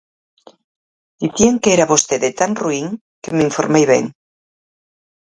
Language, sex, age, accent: Galician, female, 50-59, Normativo (estándar)